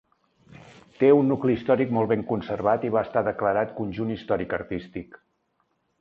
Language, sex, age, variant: Catalan, male, 60-69, Central